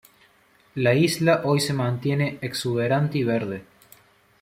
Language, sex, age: Spanish, male, 19-29